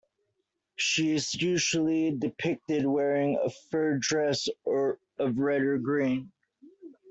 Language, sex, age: English, male, 30-39